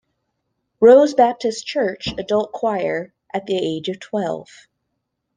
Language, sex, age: English, female, 30-39